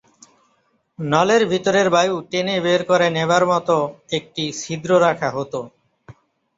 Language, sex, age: Bengali, male, 30-39